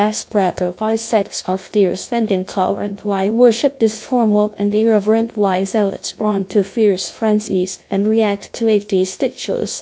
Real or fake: fake